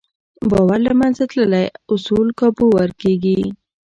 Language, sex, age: Pashto, female, under 19